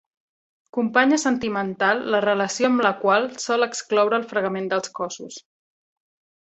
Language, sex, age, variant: Catalan, female, 30-39, Central